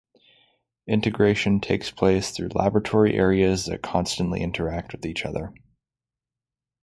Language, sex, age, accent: English, male, 19-29, United States English